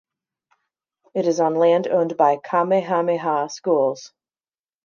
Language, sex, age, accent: English, female, 30-39, United States English